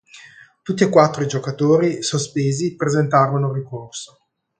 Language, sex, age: Italian, male, 40-49